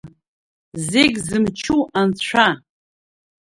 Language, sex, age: Abkhazian, female, 40-49